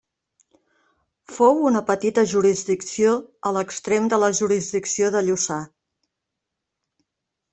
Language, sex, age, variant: Catalan, female, 40-49, Central